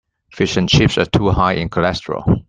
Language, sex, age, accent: English, male, 40-49, Hong Kong English